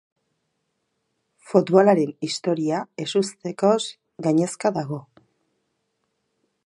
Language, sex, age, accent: Basque, female, 40-49, Erdialdekoa edo Nafarra (Gipuzkoa, Nafarroa)